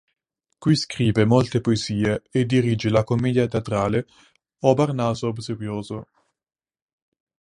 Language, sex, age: Italian, male, 19-29